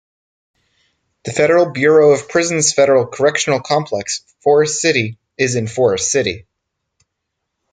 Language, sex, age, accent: English, male, 19-29, United States English